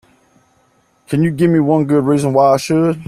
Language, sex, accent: English, male, United States English